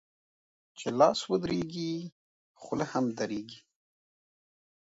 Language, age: Pashto, 40-49